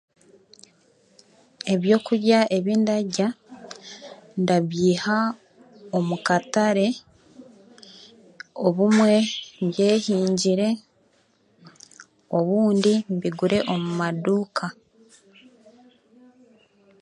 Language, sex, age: Chiga, female, 19-29